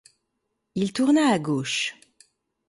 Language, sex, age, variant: French, female, 40-49, Français de métropole